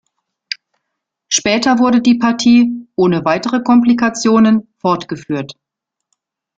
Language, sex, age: German, female, 50-59